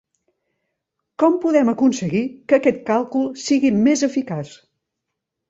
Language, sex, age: Catalan, female, 50-59